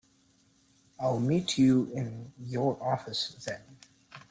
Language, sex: English, male